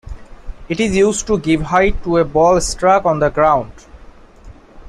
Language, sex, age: English, male, 19-29